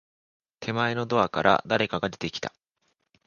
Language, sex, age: Japanese, male, 19-29